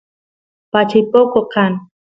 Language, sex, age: Santiago del Estero Quichua, female, 19-29